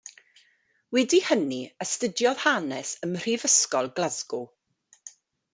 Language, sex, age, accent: Welsh, female, 40-49, Y Deyrnas Unedig Cymraeg